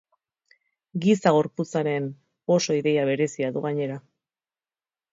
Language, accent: Basque, Erdialdekoa edo Nafarra (Gipuzkoa, Nafarroa)